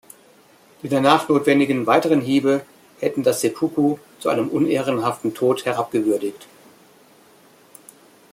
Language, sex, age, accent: German, male, 50-59, Deutschland Deutsch